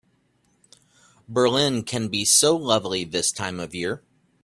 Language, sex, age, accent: English, male, 30-39, United States English